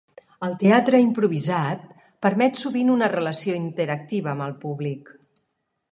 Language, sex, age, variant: Catalan, female, 50-59, Central